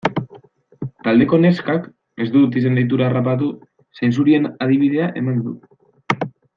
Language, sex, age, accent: Basque, male, 19-29, Erdialdekoa edo Nafarra (Gipuzkoa, Nafarroa)